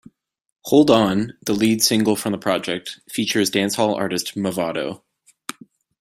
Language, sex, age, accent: English, male, 19-29, United States English